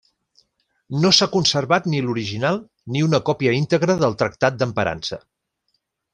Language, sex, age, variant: Catalan, male, 40-49, Central